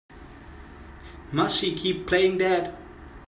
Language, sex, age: English, male, 19-29